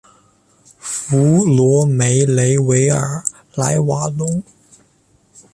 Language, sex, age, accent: Chinese, male, 19-29, 出生地：湖北省